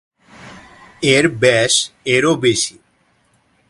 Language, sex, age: Bengali, male, 19-29